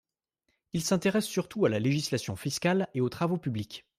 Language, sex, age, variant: French, male, 19-29, Français de métropole